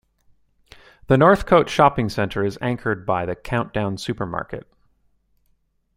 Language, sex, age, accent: English, male, 40-49, Canadian English